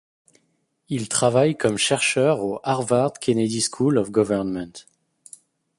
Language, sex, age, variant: French, male, 19-29, Français de métropole